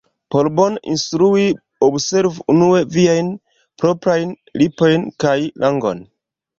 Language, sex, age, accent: Esperanto, male, 30-39, Internacia